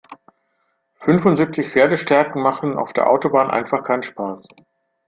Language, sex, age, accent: German, male, 50-59, Deutschland Deutsch